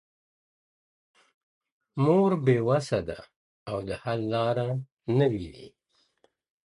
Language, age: Pashto, 50-59